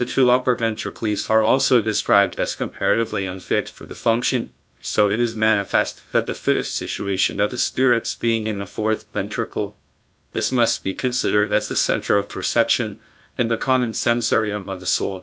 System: TTS, GlowTTS